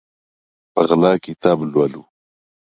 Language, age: Pashto, 19-29